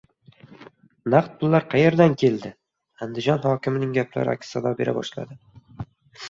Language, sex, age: Uzbek, male, 19-29